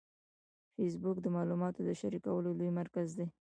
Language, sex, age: Pashto, female, 19-29